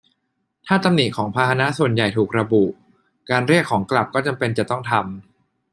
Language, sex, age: Thai, male, 19-29